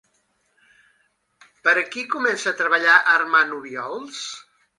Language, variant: Catalan, Central